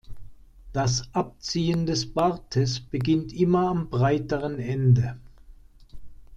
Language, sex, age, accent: German, male, 60-69, Deutschland Deutsch